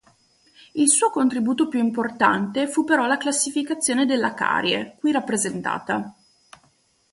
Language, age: Italian, 19-29